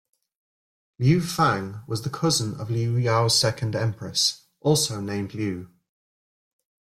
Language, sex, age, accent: English, male, 30-39, England English